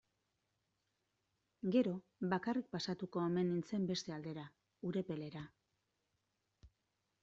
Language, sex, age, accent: Basque, female, 40-49, Mendebalekoa (Araba, Bizkaia, Gipuzkoako mendebaleko herri batzuk)